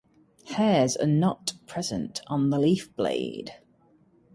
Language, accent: English, England English